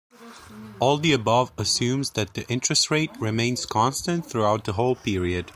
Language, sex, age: English, male, 19-29